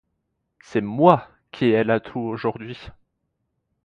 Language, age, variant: French, 19-29, Français de métropole